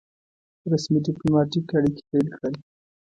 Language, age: Pashto, 19-29